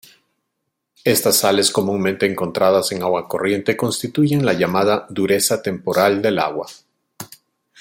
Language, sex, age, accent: Spanish, male, 40-49, Andino-Pacífico: Colombia, Perú, Ecuador, oeste de Bolivia y Venezuela andina